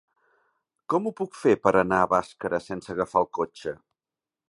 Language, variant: Catalan, Central